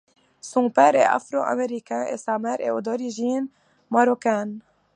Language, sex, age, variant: French, female, 19-29, Français de métropole